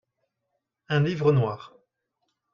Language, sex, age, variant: French, male, 40-49, Français de métropole